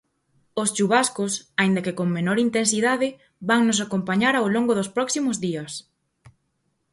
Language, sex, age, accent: Galician, female, 19-29, Atlántico (seseo e gheada)